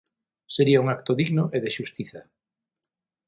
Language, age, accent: Galician, 50-59, Atlántico (seseo e gheada); Normativo (estándar)